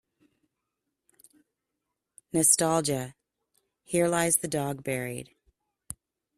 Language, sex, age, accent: English, female, 40-49, United States English